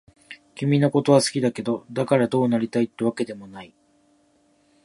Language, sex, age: Japanese, male, 19-29